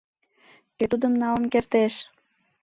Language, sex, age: Mari, female, 19-29